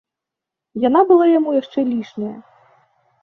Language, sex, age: Belarusian, female, 19-29